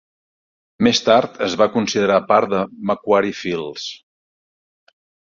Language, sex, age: Catalan, male, 50-59